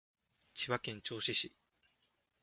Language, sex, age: Japanese, male, 19-29